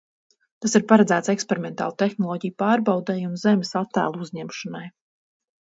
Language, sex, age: Latvian, female, 40-49